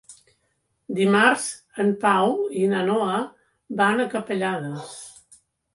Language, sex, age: Catalan, female, 70-79